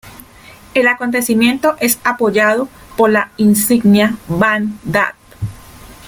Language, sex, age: Spanish, female, 30-39